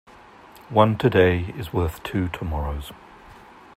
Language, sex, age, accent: English, male, 50-59, England English